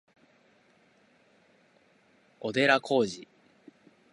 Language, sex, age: Japanese, female, 19-29